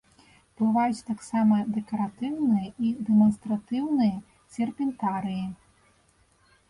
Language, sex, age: Belarusian, female, 30-39